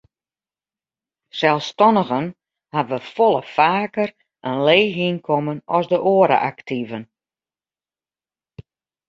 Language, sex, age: Western Frisian, female, 50-59